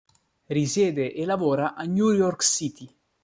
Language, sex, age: Italian, male, 19-29